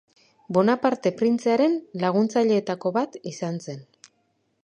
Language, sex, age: Basque, female, 40-49